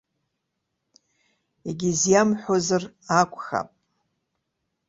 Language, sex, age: Abkhazian, female, 60-69